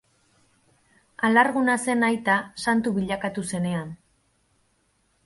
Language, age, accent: Basque, 19-29, Mendebalekoa (Araba, Bizkaia, Gipuzkoako mendebaleko herri batzuk)